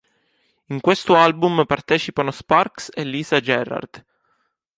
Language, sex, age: Italian, male, 19-29